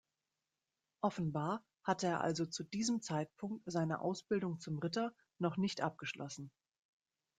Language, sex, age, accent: German, female, 40-49, Deutschland Deutsch